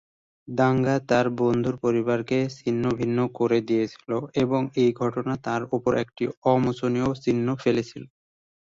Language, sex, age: Bengali, male, 19-29